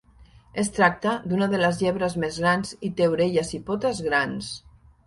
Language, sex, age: Catalan, female, 50-59